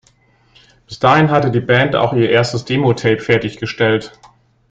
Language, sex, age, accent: German, male, 50-59, Deutschland Deutsch